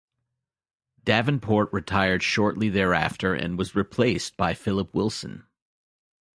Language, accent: English, United States English